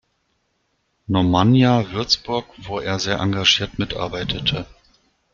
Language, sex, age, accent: German, male, 40-49, Deutschland Deutsch